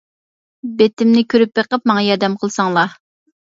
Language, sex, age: Uyghur, female, 19-29